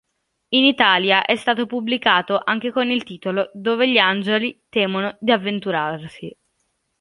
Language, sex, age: Italian, female, under 19